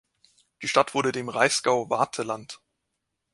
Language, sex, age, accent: German, male, 19-29, Deutschland Deutsch